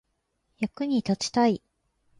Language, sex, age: Japanese, female, 19-29